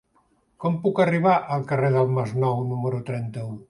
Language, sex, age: Catalan, male, 70-79